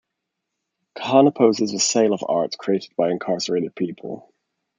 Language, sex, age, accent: English, male, 19-29, England English